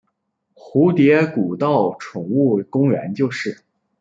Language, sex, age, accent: Chinese, male, under 19, 出生地：黑龙江省